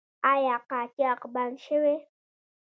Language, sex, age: Pashto, female, under 19